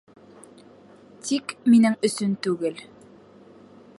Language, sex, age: Bashkir, female, 19-29